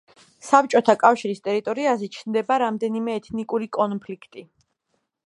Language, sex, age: Georgian, female, 19-29